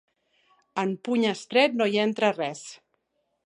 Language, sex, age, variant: Catalan, female, 40-49, Central